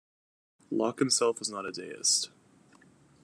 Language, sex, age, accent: English, male, 19-29, United States English